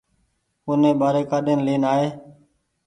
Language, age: Goaria, 19-29